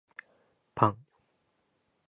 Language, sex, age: Japanese, male, 19-29